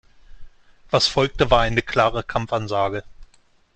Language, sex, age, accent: German, male, 40-49, Deutschland Deutsch